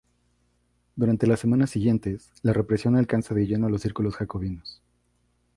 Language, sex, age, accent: Spanish, male, 30-39, México